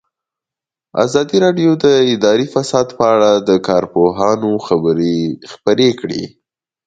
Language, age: Pashto, 19-29